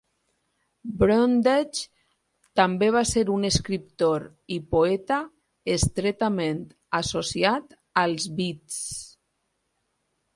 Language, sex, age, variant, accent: Catalan, female, 40-49, Tortosí, valencià